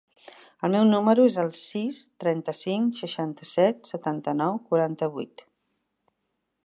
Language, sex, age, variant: Catalan, female, 60-69, Central